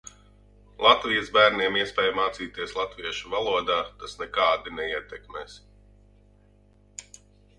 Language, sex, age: Latvian, male, 40-49